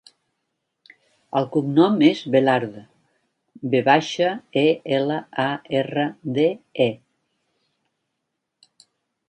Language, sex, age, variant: Catalan, female, 70-79, Central